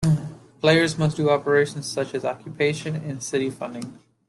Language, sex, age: English, male, 19-29